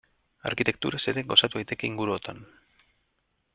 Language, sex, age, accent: Basque, male, 30-39, Mendebalekoa (Araba, Bizkaia, Gipuzkoako mendebaleko herri batzuk)